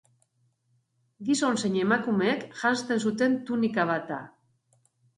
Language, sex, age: Basque, female, 40-49